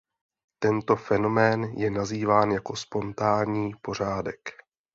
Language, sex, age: Czech, male, 30-39